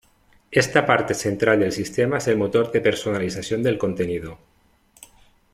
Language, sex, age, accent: Spanish, male, 40-49, España: Islas Canarias